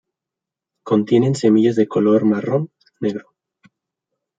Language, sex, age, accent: Spanish, male, 19-29, México